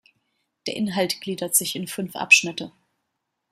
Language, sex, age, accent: German, female, 30-39, Deutschland Deutsch